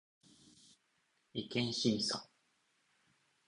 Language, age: Japanese, 19-29